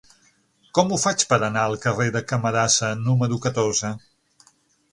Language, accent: Catalan, central; septentrional